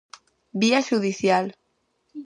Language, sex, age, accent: Galician, female, under 19, Central (gheada)